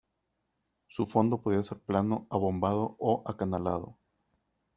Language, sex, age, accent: Spanish, male, 30-39, México